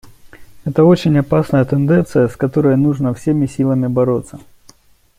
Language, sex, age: Russian, male, 40-49